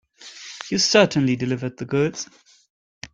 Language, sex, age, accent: English, male, 30-39, England English